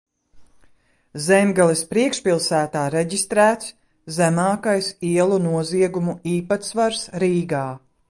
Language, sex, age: Latvian, female, 50-59